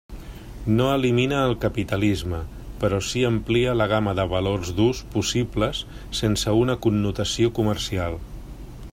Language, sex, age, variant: Catalan, male, 50-59, Central